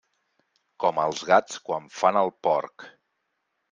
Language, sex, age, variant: Catalan, male, 40-49, Central